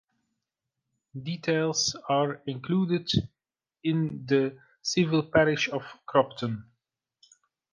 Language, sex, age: English, male, 40-49